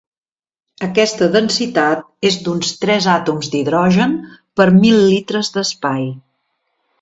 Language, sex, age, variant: Catalan, female, 60-69, Central